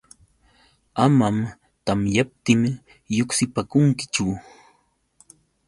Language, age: Yauyos Quechua, 30-39